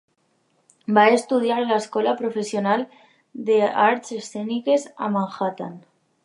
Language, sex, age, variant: Catalan, female, under 19, Alacantí